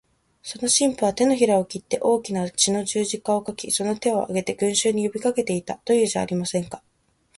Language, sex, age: Japanese, female, 19-29